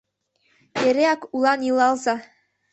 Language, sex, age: Mari, female, under 19